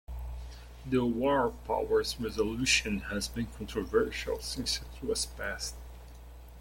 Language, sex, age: English, male, 19-29